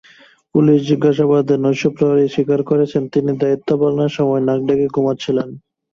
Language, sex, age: Bengali, male, 19-29